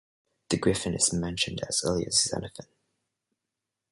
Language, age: English, 19-29